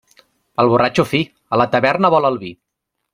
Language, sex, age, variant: Catalan, male, 30-39, Nord-Occidental